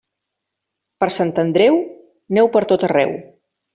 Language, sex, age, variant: Catalan, female, 40-49, Central